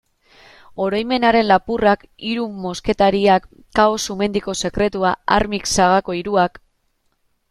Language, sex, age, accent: Basque, female, 19-29, Mendebalekoa (Araba, Bizkaia, Gipuzkoako mendebaleko herri batzuk)